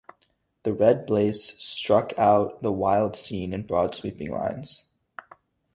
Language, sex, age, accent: English, male, 19-29, United States English